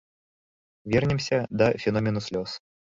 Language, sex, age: Belarusian, male, 19-29